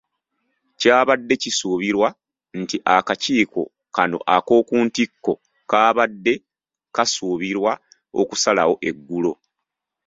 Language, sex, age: Ganda, male, 30-39